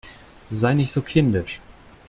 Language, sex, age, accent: German, male, 30-39, Deutschland Deutsch